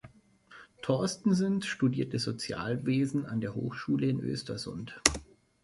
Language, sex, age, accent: German, male, 30-39, Deutschland Deutsch